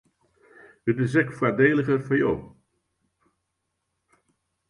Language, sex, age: Western Frisian, male, 80-89